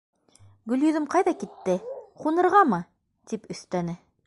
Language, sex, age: Bashkir, female, 30-39